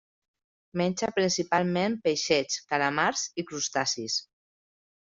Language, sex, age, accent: Catalan, female, 30-39, valencià